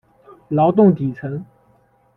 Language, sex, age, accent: Chinese, male, 19-29, 出生地：浙江省